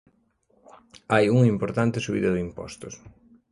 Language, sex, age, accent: Galician, male, 30-39, Normativo (estándar)